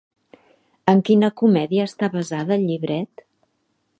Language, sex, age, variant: Catalan, female, 60-69, Central